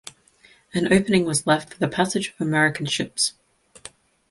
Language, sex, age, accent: English, female, 19-29, Australian English